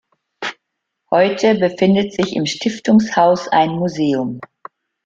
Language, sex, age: German, female, 60-69